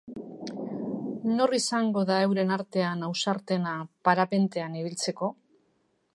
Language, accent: Basque, Mendebalekoa (Araba, Bizkaia, Gipuzkoako mendebaleko herri batzuk)